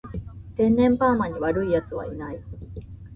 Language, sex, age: Japanese, female, 19-29